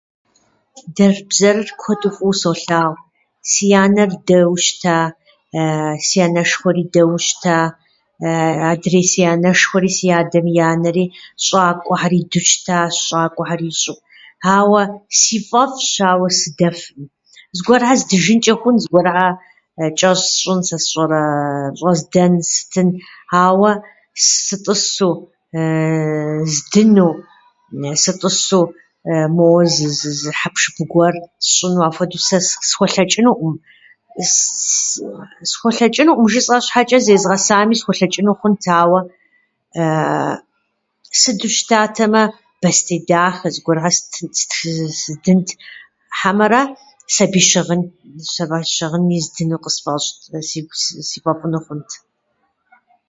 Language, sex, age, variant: Kabardian, female, 50-59, Адыгэбзэ (Къэбэрдей, Кирил, псоми зэдай)